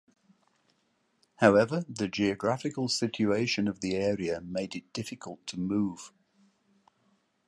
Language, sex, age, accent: English, male, 70-79, England English